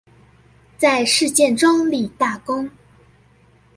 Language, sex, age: Chinese, female, under 19